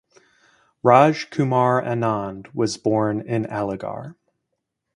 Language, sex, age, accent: English, male, 30-39, United States English